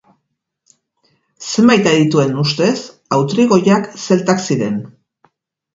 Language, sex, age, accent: Basque, female, 50-59, Erdialdekoa edo Nafarra (Gipuzkoa, Nafarroa)